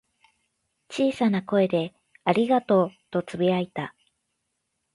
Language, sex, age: Japanese, female, 19-29